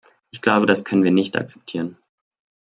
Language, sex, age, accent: German, male, 19-29, Deutschland Deutsch